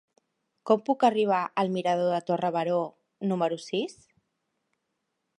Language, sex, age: Catalan, female, 40-49